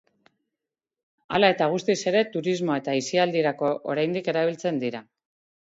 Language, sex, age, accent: Basque, female, 40-49, Mendebalekoa (Araba, Bizkaia, Gipuzkoako mendebaleko herri batzuk)